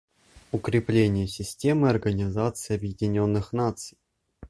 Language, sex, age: Russian, male, under 19